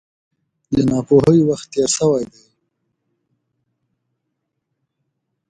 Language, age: Pashto, 19-29